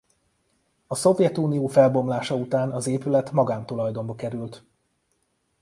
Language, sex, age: Hungarian, male, 30-39